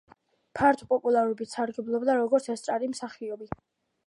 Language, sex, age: Georgian, female, under 19